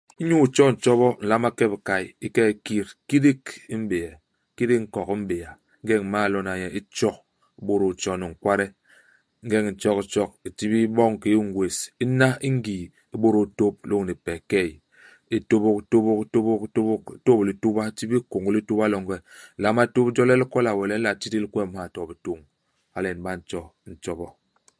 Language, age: Basaa, 40-49